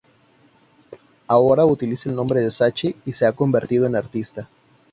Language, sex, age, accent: Spanish, male, 30-39, México